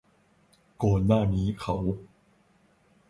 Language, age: Thai, 19-29